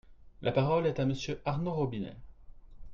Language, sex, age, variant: French, male, 30-39, Français de métropole